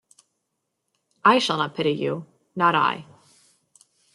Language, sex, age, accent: English, female, 19-29, United States English